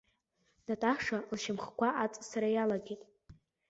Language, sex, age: Abkhazian, female, under 19